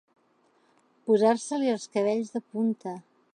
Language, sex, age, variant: Catalan, female, 40-49, Central